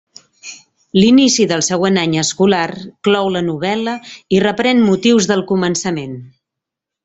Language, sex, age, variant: Catalan, female, 40-49, Central